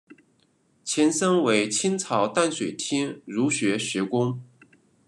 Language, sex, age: Chinese, male, 30-39